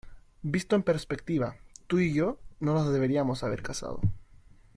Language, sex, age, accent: Spanish, male, 19-29, Chileno: Chile, Cuyo